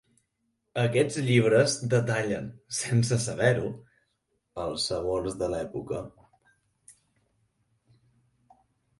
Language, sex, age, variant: Catalan, male, 19-29, Central